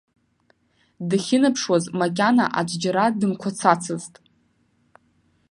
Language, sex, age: Abkhazian, female, 19-29